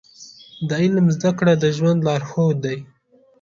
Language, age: Pashto, 19-29